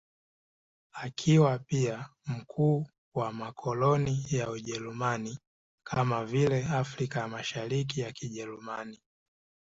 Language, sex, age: Swahili, male, 19-29